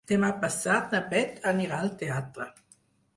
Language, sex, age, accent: Catalan, female, 50-59, aprenent (recent, des d'altres llengües)